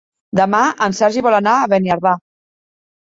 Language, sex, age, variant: Catalan, female, 40-49, Central